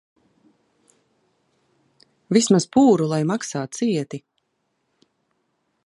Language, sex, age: Latvian, female, 30-39